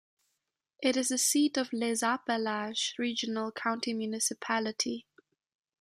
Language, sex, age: English, female, 19-29